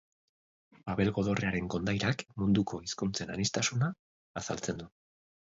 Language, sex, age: Basque, male, 40-49